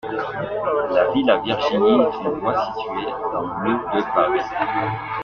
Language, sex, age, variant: French, male, 40-49, Français de métropole